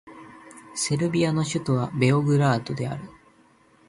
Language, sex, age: Japanese, male, 19-29